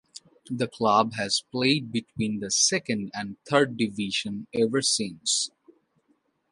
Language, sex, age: English, male, 19-29